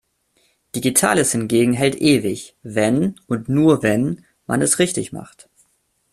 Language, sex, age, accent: German, male, under 19, Deutschland Deutsch